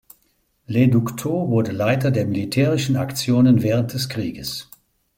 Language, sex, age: German, male, 80-89